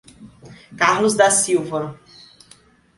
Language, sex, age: Portuguese, female, 30-39